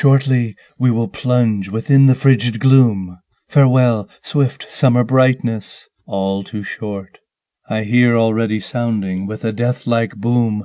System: none